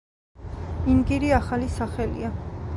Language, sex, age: Georgian, female, 30-39